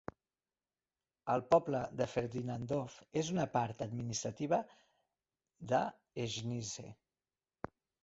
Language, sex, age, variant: Catalan, male, 40-49, Central